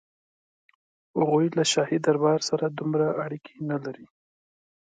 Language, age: Pashto, 19-29